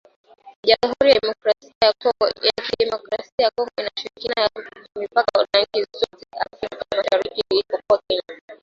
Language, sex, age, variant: Swahili, female, 19-29, Kiswahili cha Bara ya Kenya